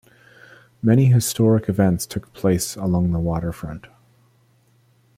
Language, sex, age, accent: English, male, 19-29, United States English